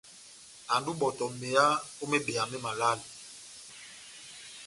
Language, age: Batanga, 50-59